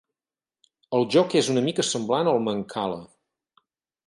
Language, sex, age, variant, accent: Catalan, male, 50-59, Central, Girona